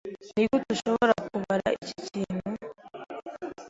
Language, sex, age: Kinyarwanda, female, 19-29